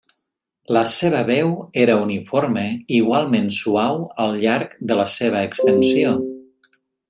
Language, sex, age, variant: Catalan, male, 30-39, Central